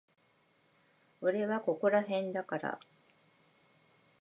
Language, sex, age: Japanese, female, 50-59